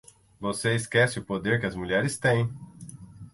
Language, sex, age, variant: Portuguese, male, 30-39, Portuguese (Brasil)